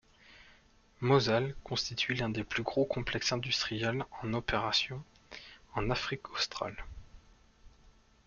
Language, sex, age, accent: French, male, 30-39, Français de l'ouest de la France